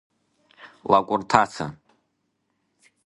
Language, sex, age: Abkhazian, male, under 19